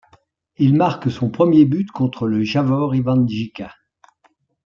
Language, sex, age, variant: French, male, 70-79, Français de métropole